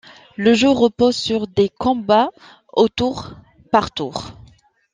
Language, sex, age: French, female, 30-39